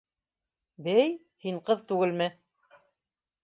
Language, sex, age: Bashkir, female, 60-69